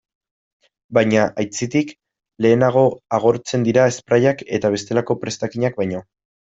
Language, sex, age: Basque, male, 19-29